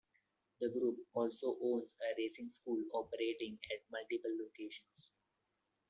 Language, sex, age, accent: English, male, 19-29, India and South Asia (India, Pakistan, Sri Lanka)